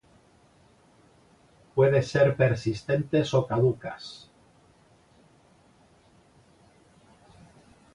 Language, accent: Spanish, España: Centro-Sur peninsular (Madrid, Toledo, Castilla-La Mancha)